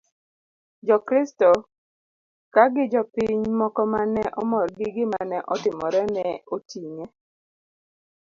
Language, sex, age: Luo (Kenya and Tanzania), female, 30-39